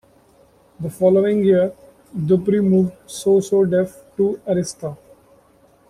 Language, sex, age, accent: English, male, 19-29, India and South Asia (India, Pakistan, Sri Lanka)